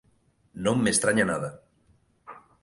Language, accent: Galician, Normativo (estándar)